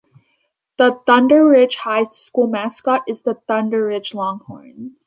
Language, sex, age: English, female, under 19